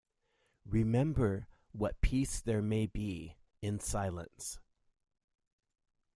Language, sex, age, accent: English, male, 40-49, United States English